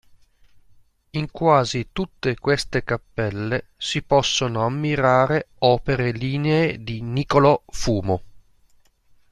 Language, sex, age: Italian, male, 40-49